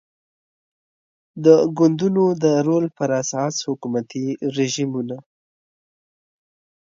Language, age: Pashto, 19-29